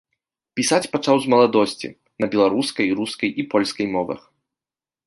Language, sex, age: Belarusian, male, 19-29